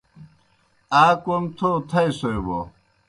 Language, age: Kohistani Shina, 60-69